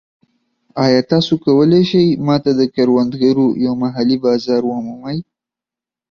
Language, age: Pashto, 19-29